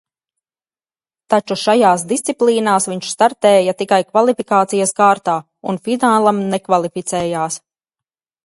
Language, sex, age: Latvian, female, 30-39